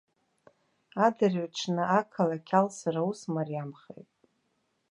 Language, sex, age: Abkhazian, female, 40-49